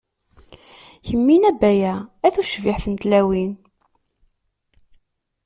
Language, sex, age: Kabyle, female, 30-39